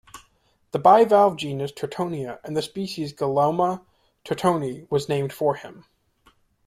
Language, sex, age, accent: English, male, 30-39, United States English